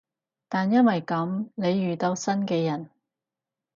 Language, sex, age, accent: Cantonese, female, 30-39, 广州音